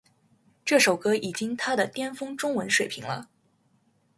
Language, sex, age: Chinese, female, 19-29